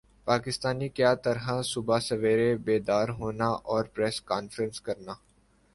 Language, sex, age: Urdu, male, 19-29